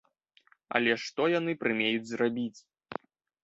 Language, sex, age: Belarusian, male, 19-29